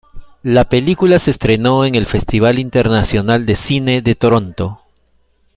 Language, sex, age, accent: Spanish, male, 50-59, Andino-Pacífico: Colombia, Perú, Ecuador, oeste de Bolivia y Venezuela andina